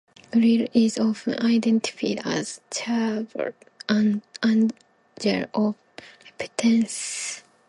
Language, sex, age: English, female, 19-29